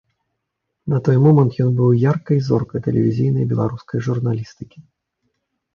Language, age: Belarusian, 40-49